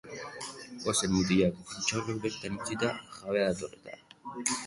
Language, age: Basque, under 19